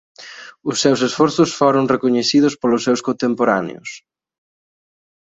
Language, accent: Galician, Atlántico (seseo e gheada)